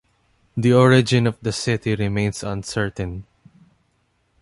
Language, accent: English, Filipino